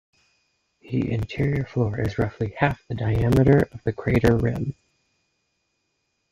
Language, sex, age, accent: English, male, under 19, United States English